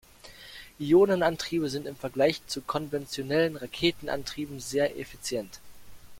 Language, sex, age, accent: German, male, under 19, Deutschland Deutsch